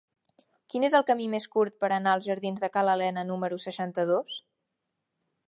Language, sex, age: Catalan, female, under 19